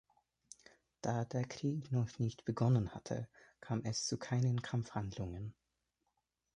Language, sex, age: German, male, 19-29